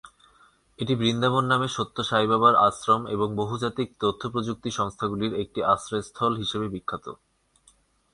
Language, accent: Bengali, Bangladeshi